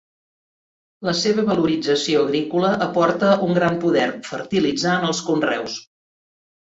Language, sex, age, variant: Catalan, female, 50-59, Central